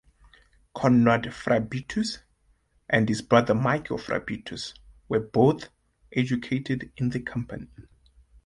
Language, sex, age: English, male, 19-29